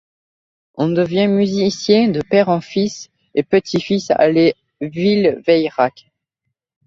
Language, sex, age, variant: French, male, under 19, Français de métropole